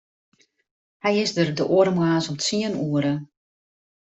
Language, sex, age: Western Frisian, female, 50-59